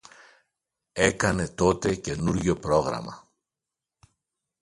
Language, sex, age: Greek, male, 60-69